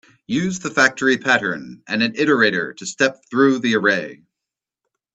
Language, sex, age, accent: English, male, 40-49, United States English